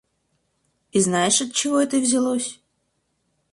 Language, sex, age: Russian, female, 19-29